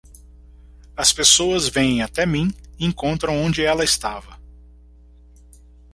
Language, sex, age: Portuguese, male, 40-49